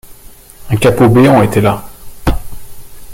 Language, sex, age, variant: French, male, 30-39, Français de métropole